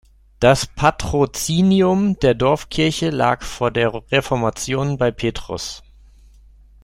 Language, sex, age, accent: German, male, 40-49, Deutschland Deutsch